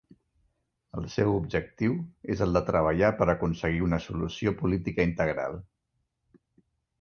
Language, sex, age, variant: Catalan, male, 40-49, Central